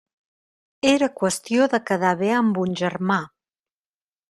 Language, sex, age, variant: Catalan, female, 40-49, Central